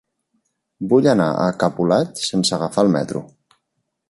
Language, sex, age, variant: Catalan, male, 19-29, Central